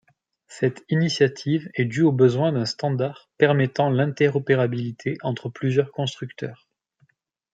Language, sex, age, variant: French, male, 19-29, Français de métropole